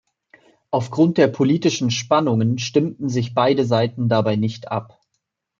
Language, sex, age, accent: German, male, 19-29, Deutschland Deutsch